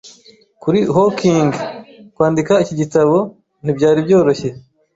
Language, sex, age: Kinyarwanda, male, 30-39